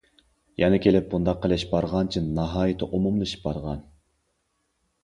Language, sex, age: Uyghur, male, 30-39